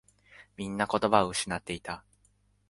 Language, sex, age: Japanese, male, 19-29